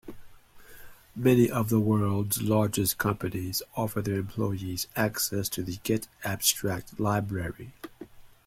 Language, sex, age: English, male, 50-59